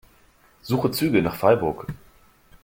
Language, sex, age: German, male, 40-49